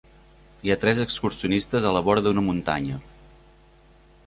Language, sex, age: Catalan, male, 30-39